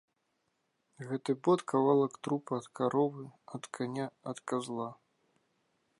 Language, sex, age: Belarusian, male, 40-49